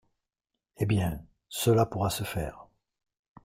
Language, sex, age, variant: French, male, 50-59, Français de métropole